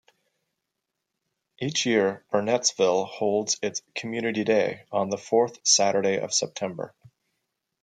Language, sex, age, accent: English, male, 40-49, United States English